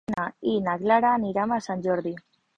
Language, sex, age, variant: Catalan, female, under 19, Alacantí